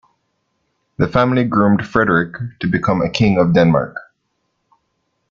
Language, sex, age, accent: English, male, 30-39, West Indies and Bermuda (Bahamas, Bermuda, Jamaica, Trinidad)